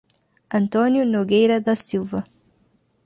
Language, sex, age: Portuguese, female, 30-39